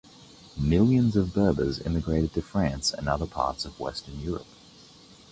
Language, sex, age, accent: English, male, 30-39, Australian English